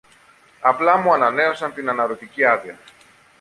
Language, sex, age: Greek, male, 40-49